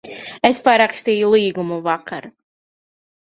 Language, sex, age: Latvian, female, 19-29